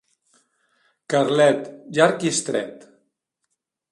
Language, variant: Catalan, Central